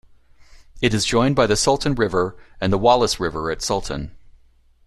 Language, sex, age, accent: English, male, 40-49, United States English